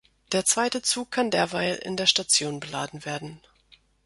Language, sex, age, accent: German, female, 30-39, Deutschland Deutsch